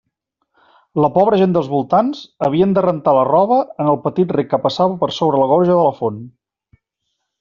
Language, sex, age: Catalan, male, 40-49